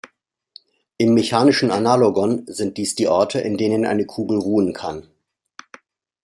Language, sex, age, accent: German, male, 50-59, Deutschland Deutsch